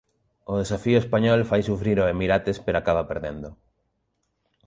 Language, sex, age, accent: Galician, male, 30-39, Normativo (estándar)